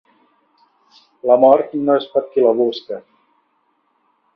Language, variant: Catalan, Central